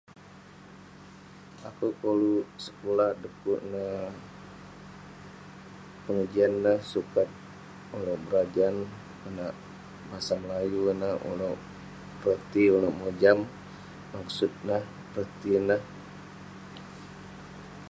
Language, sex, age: Western Penan, male, 19-29